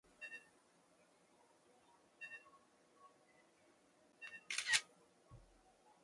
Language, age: Chinese, 19-29